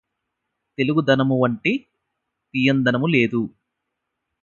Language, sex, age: Telugu, male, 19-29